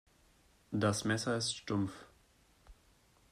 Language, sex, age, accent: German, male, 19-29, Deutschland Deutsch